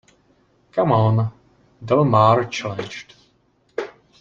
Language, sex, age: English, male, 30-39